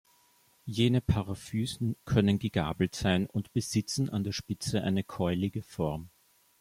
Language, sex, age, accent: German, male, 19-29, Österreichisches Deutsch